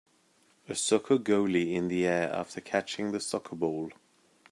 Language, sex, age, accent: English, male, 30-39, England English